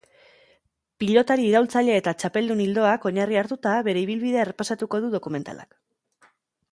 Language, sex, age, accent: Basque, female, 30-39, Erdialdekoa edo Nafarra (Gipuzkoa, Nafarroa)